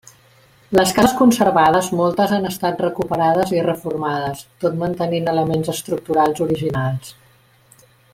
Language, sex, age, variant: Catalan, female, 50-59, Central